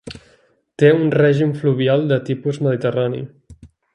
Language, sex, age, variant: Catalan, male, 30-39, Central